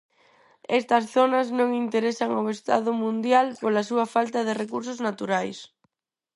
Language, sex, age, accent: Galician, female, under 19, Neofalante